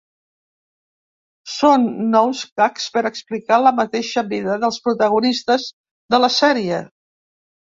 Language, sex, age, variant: Catalan, female, 70-79, Central